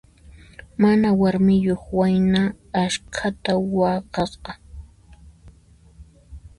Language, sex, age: Puno Quechua, female, 19-29